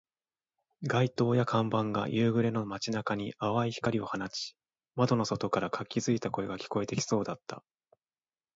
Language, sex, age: Japanese, male, 19-29